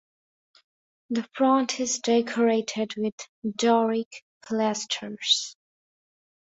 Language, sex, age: English, female, 19-29